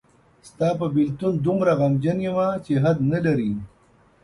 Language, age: Pashto, 50-59